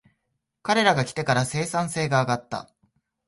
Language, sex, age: Japanese, male, 19-29